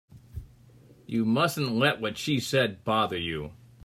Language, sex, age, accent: English, male, 60-69, United States English